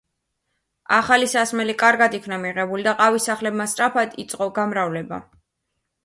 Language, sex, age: Georgian, female, 19-29